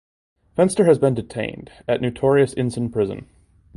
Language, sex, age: English, male, 19-29